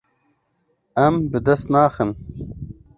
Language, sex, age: Kurdish, male, 19-29